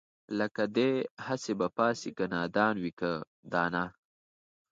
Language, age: Pashto, 19-29